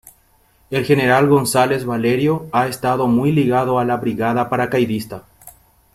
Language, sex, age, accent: Spanish, male, 30-39, Rioplatense: Argentina, Uruguay, este de Bolivia, Paraguay